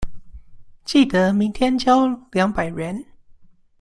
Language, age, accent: Chinese, 19-29, 出生地：桃園市